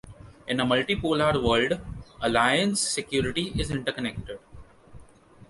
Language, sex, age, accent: English, male, 19-29, India and South Asia (India, Pakistan, Sri Lanka)